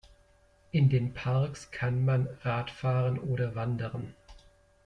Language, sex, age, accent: German, male, 30-39, Deutschland Deutsch